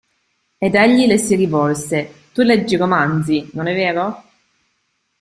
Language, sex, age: Italian, female, 30-39